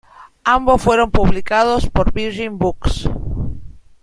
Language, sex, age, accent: Spanish, female, 50-59, Rioplatense: Argentina, Uruguay, este de Bolivia, Paraguay